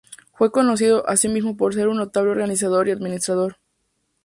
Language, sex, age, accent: Spanish, female, under 19, México